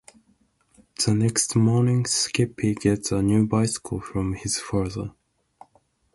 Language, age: English, 19-29